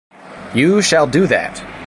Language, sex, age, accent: English, male, 19-29, Canadian English